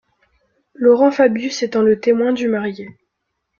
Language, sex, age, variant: French, female, 19-29, Français de métropole